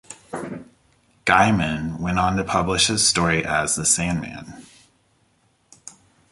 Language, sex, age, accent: English, male, 30-39, United States English